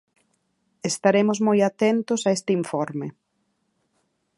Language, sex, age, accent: Galician, female, 30-39, Oriental (común en zona oriental); Normativo (estándar)